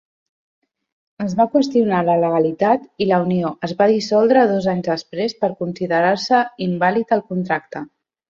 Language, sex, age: Catalan, female, 30-39